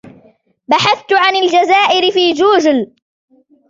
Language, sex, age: Arabic, female, 19-29